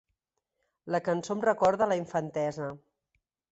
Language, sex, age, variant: Catalan, female, 50-59, Central